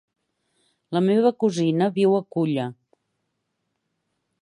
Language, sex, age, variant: Catalan, female, 60-69, Central